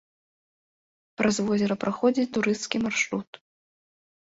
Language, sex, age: Belarusian, female, 30-39